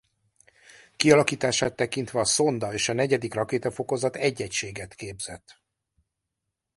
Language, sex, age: Hungarian, male, 50-59